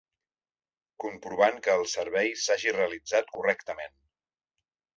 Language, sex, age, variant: Catalan, male, 40-49, Central